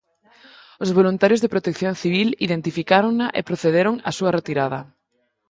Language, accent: Galician, Normativo (estándar)